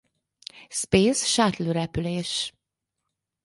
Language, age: Hungarian, 50-59